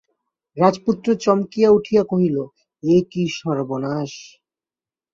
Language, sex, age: Bengali, male, 19-29